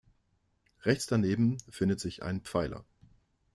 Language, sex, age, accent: German, male, 40-49, Deutschland Deutsch